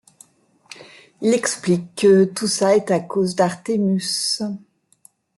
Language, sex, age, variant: French, female, 50-59, Français de métropole